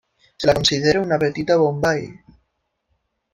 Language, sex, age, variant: Catalan, male, under 19, Nord-Occidental